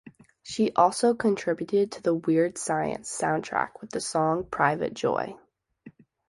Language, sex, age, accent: English, female, 19-29, United States English